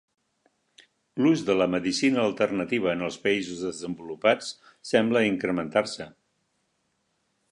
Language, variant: Catalan, Central